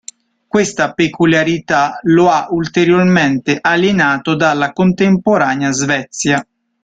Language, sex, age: Italian, male, 30-39